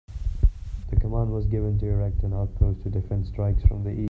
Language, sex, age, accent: English, male, 19-29, India and South Asia (India, Pakistan, Sri Lanka)